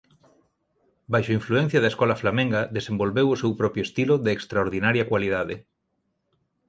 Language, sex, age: Galician, male, 40-49